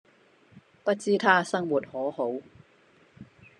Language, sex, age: Cantonese, female, 60-69